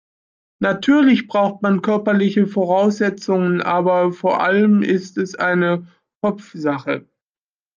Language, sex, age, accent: German, male, 40-49, Deutschland Deutsch